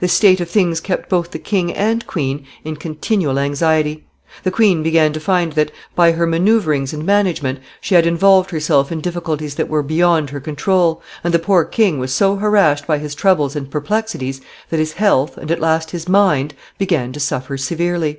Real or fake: real